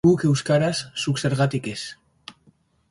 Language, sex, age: Basque, male, under 19